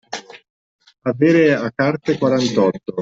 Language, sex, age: Italian, male, 50-59